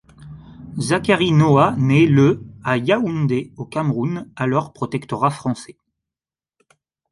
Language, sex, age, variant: French, male, 19-29, Français de métropole